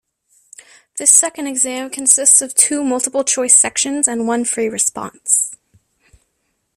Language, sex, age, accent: English, female, under 19, United States English